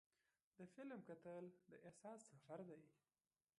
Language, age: Pashto, 19-29